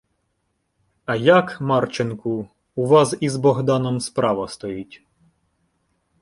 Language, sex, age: Ukrainian, male, 19-29